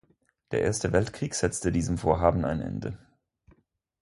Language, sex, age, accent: German, male, 19-29, Schweizerdeutsch